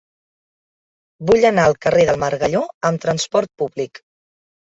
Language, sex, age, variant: Catalan, female, 30-39, Central